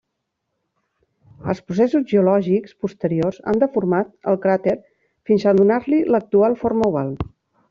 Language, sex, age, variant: Catalan, female, 50-59, Central